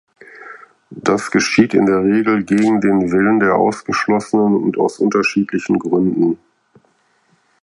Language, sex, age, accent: German, male, 50-59, Deutschland Deutsch